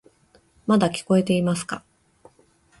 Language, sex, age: Japanese, female, 40-49